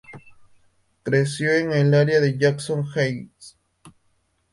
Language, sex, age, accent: Spanish, male, under 19, Andino-Pacífico: Colombia, Perú, Ecuador, oeste de Bolivia y Venezuela andina